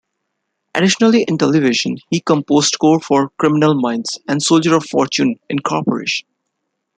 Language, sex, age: English, male, 19-29